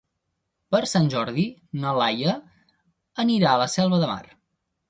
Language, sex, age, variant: Catalan, male, 19-29, Central